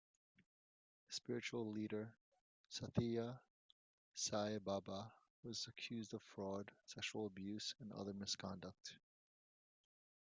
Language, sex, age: English, male, 40-49